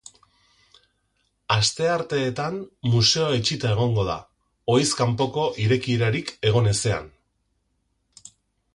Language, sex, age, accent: Basque, male, 40-49, Erdialdekoa edo Nafarra (Gipuzkoa, Nafarroa)